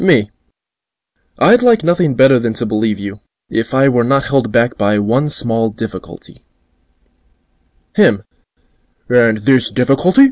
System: none